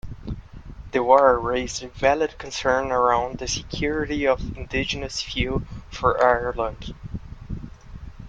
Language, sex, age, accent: English, male, 19-29, United States English